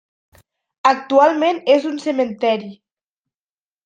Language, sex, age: Catalan, female, 19-29